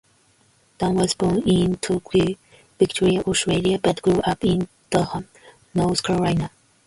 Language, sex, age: English, female, 19-29